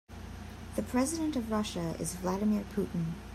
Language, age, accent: English, 19-29, United States English